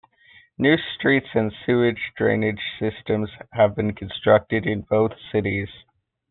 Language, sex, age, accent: English, male, under 19, United States English